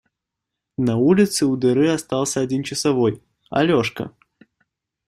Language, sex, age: Russian, male, 19-29